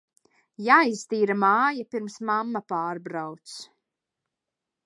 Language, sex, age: Latvian, female, 19-29